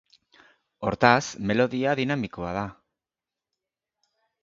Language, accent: Basque, Mendebalekoa (Araba, Bizkaia, Gipuzkoako mendebaleko herri batzuk)